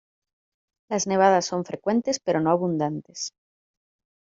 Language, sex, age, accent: Spanish, female, 30-39, España: Norte peninsular (Asturias, Castilla y León, Cantabria, País Vasco, Navarra, Aragón, La Rioja, Guadalajara, Cuenca)